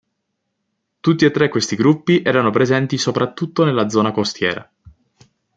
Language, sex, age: Italian, male, 19-29